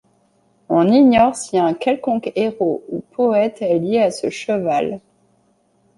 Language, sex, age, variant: French, female, 30-39, Français de métropole